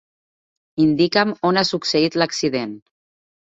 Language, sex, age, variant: Catalan, female, 30-39, Nord-Occidental